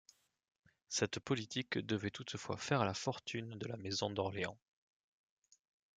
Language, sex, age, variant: French, male, 40-49, Français de métropole